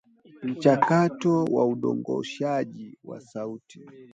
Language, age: Swahili, 19-29